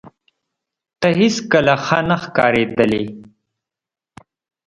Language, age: Pashto, 30-39